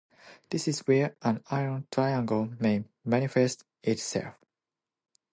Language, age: English, 19-29